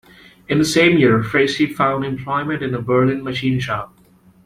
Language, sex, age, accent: English, male, 30-39, India and South Asia (India, Pakistan, Sri Lanka)